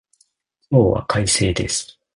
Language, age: Japanese, 30-39